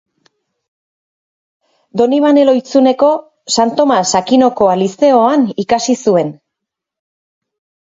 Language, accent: Basque, Erdialdekoa edo Nafarra (Gipuzkoa, Nafarroa)